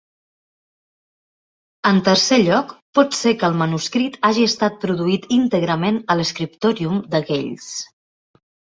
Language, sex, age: Catalan, female, 40-49